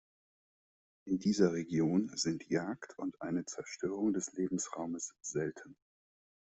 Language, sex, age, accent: German, male, 30-39, Deutschland Deutsch